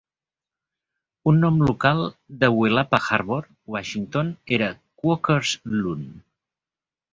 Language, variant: Catalan, Central